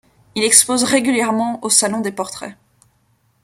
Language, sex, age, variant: French, female, 19-29, Français de métropole